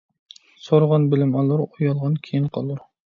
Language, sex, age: Uyghur, male, 30-39